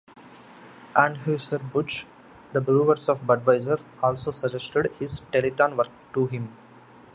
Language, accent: English, India and South Asia (India, Pakistan, Sri Lanka)